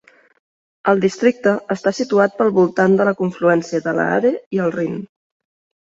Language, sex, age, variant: Catalan, female, 30-39, Central